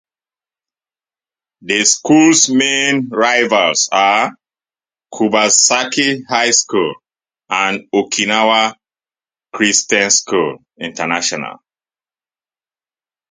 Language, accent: English, United States English; England English